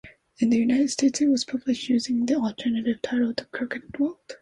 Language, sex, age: English, female, under 19